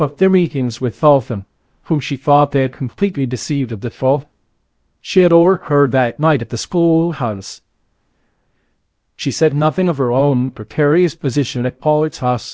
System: TTS, VITS